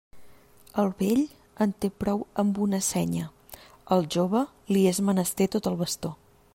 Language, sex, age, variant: Catalan, female, 30-39, Central